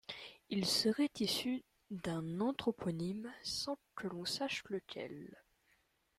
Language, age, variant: French, under 19, Français de métropole